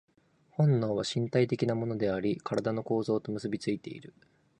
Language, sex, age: Japanese, male, 19-29